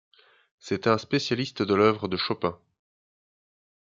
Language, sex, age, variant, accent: French, male, 30-39, Français d'Europe, Français de Belgique